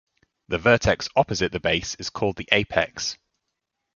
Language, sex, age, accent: English, male, 19-29, England English